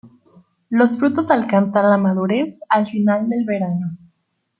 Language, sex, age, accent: Spanish, female, 19-29, México